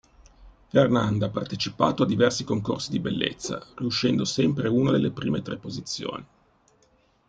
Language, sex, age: Italian, male, 50-59